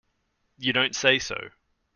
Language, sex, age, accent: English, male, 30-39, Australian English